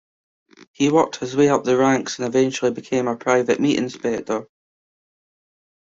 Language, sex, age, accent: English, male, 19-29, Scottish English